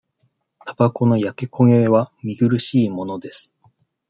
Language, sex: Japanese, male